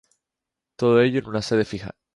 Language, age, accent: Spanish, 19-29, España: Islas Canarias